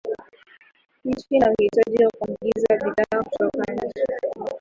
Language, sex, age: Swahili, female, under 19